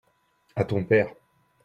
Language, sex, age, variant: French, male, 19-29, Français de métropole